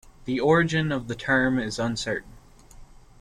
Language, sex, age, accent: English, male, 19-29, United States English